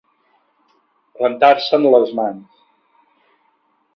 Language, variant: Catalan, Central